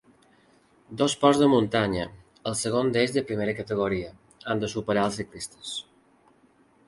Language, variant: Catalan, Balear